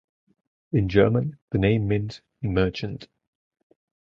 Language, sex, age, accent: English, male, 19-29, England English